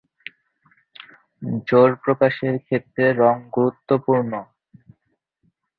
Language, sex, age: Bengali, male, under 19